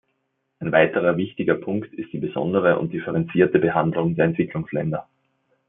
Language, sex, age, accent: German, male, 19-29, Österreichisches Deutsch